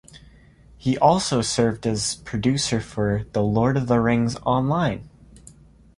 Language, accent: English, United States English